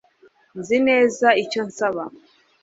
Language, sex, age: Kinyarwanda, female, 40-49